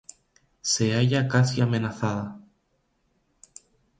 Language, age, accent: Spanish, 19-29, España: Islas Canarias